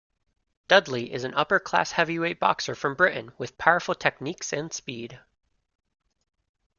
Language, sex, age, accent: English, male, 19-29, United States English